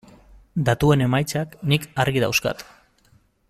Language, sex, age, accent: Basque, male, 30-39, Mendebalekoa (Araba, Bizkaia, Gipuzkoako mendebaleko herri batzuk)